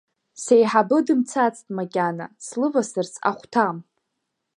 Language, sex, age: Abkhazian, female, under 19